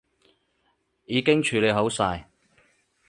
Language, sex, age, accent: Cantonese, male, 30-39, 广州音